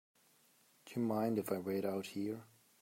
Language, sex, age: English, male, 19-29